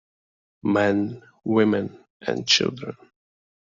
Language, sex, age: English, male, 19-29